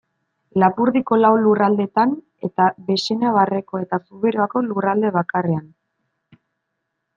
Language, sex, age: Basque, male, 19-29